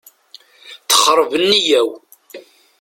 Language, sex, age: Kabyle, female, 60-69